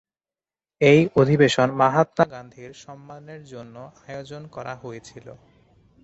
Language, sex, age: Bengali, male, 19-29